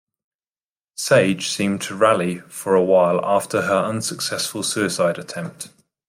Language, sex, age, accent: English, male, 40-49, England English